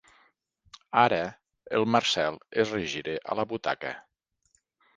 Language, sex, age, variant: Catalan, male, 40-49, Nord-Occidental